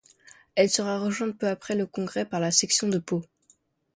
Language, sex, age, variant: French, male, under 19, Français de métropole